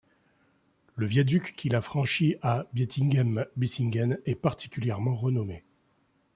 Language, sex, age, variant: French, male, 50-59, Français de métropole